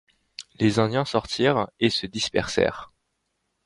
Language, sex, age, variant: French, male, under 19, Français de métropole